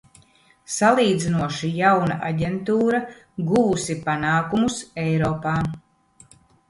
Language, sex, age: Latvian, female, 50-59